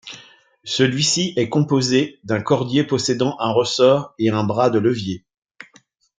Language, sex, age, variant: French, male, 40-49, Français de métropole